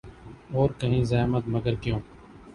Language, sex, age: Urdu, male, 19-29